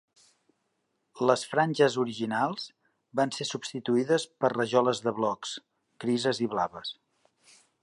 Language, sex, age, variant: Catalan, male, 50-59, Central